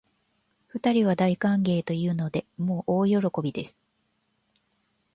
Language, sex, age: Japanese, female, 50-59